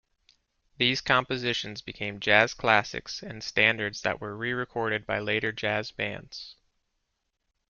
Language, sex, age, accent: English, male, 40-49, United States English